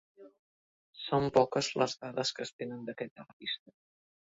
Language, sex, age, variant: Catalan, male, under 19, Central